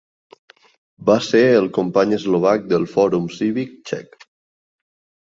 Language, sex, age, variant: Catalan, male, 19-29, Nord-Occidental